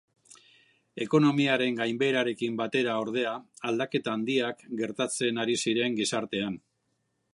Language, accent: Basque, Mendebalekoa (Araba, Bizkaia, Gipuzkoako mendebaleko herri batzuk)